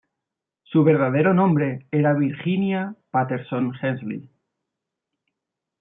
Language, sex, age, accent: Spanish, male, 40-49, España: Norte peninsular (Asturias, Castilla y León, Cantabria, País Vasco, Navarra, Aragón, La Rioja, Guadalajara, Cuenca)